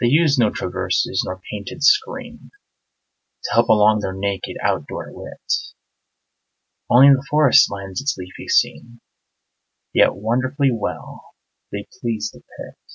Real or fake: real